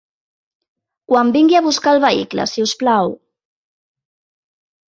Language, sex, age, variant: Catalan, female, 40-49, Central